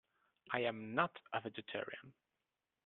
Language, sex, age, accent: English, male, 19-29, England English